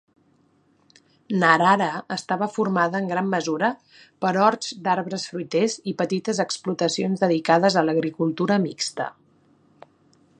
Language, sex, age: Catalan, female, 19-29